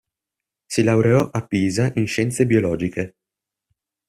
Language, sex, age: Italian, male, 19-29